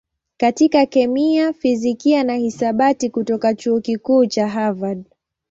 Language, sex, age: Swahili, female, 19-29